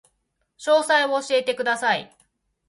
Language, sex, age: Japanese, female, 40-49